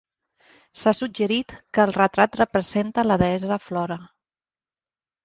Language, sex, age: Catalan, female, 40-49